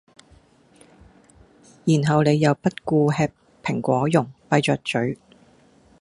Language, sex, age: Cantonese, female, 40-49